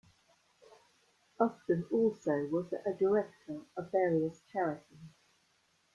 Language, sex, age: English, female, 60-69